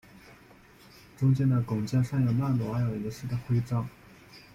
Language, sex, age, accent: Chinese, male, 30-39, 出生地：湖南省